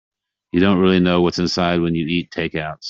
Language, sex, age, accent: English, male, 50-59, United States English